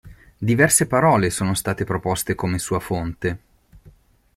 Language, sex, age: Italian, male, 30-39